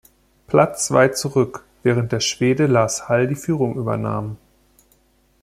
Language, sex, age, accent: German, male, 30-39, Deutschland Deutsch